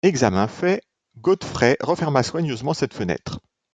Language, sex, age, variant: French, male, 50-59, Français de métropole